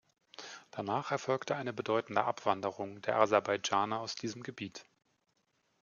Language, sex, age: German, male, 40-49